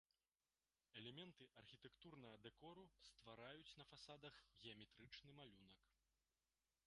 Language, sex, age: Belarusian, male, 19-29